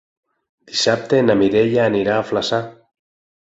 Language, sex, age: Catalan, male, 40-49